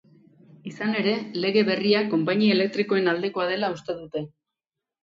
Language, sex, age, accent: Basque, female, 40-49, Erdialdekoa edo Nafarra (Gipuzkoa, Nafarroa)